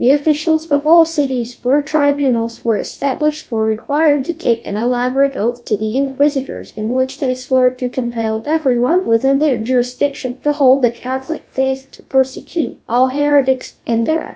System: TTS, GlowTTS